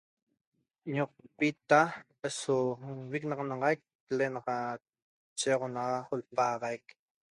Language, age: Toba, 30-39